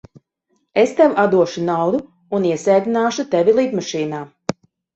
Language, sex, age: Latvian, female, 30-39